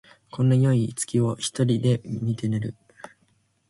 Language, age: Japanese, 19-29